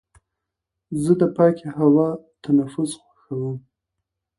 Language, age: Pashto, 19-29